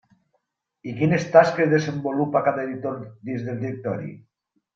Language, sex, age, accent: Catalan, male, 40-49, valencià